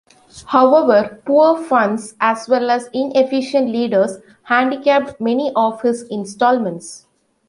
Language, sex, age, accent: English, female, 40-49, India and South Asia (India, Pakistan, Sri Lanka)